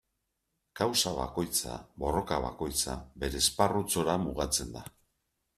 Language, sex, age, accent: Basque, male, 50-59, Mendebalekoa (Araba, Bizkaia, Gipuzkoako mendebaleko herri batzuk)